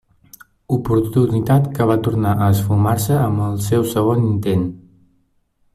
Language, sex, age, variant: Catalan, male, 19-29, Nord-Occidental